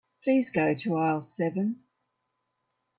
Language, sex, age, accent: English, female, 70-79, Australian English